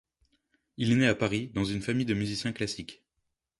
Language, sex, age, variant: French, male, 19-29, Français de métropole